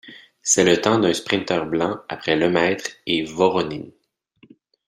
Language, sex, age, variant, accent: French, male, 30-39, Français d'Amérique du Nord, Français du Canada